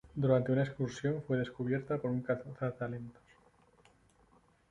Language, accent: Spanish, España: Centro-Sur peninsular (Madrid, Toledo, Castilla-La Mancha)